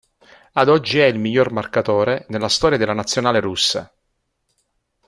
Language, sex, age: Italian, male, 50-59